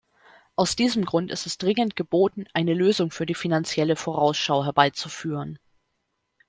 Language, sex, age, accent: German, female, 30-39, Deutschland Deutsch